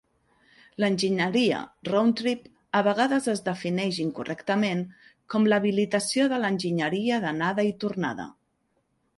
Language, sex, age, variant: Catalan, female, 40-49, Central